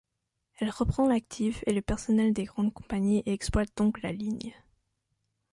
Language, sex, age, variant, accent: French, female, 19-29, Français d'Europe, Français de Suisse